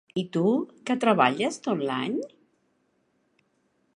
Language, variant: Catalan, Central